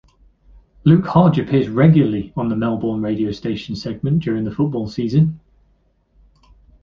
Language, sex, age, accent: English, male, 19-29, England English